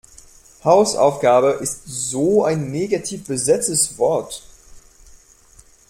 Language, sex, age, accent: German, male, 19-29, Französisch Deutsch